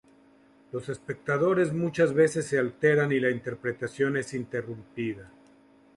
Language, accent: Spanish, México